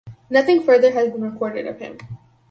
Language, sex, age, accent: English, female, under 19, United States English